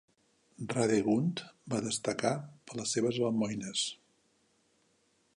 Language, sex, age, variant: Catalan, male, 70-79, Central